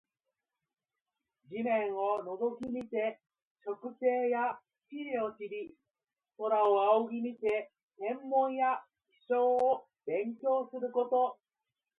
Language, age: Japanese, 30-39